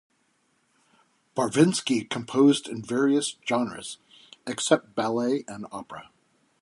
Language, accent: English, United States English